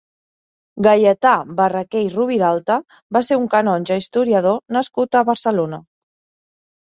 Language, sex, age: Catalan, female, 30-39